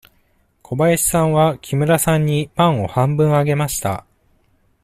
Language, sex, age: Japanese, male, 19-29